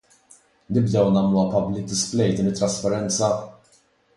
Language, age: Maltese, 19-29